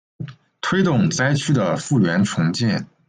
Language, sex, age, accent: Chinese, male, 19-29, 出生地：山东省